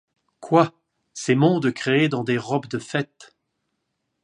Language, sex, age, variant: French, male, 40-49, Français de métropole